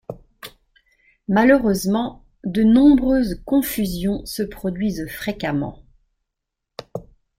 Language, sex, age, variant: French, female, 50-59, Français de métropole